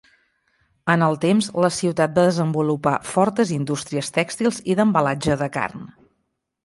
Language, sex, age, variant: Catalan, female, 40-49, Central